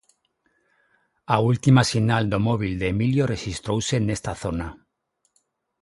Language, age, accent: Galician, 40-49, Normativo (estándar); Neofalante